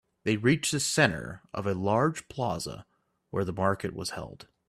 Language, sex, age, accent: English, male, 30-39, United States English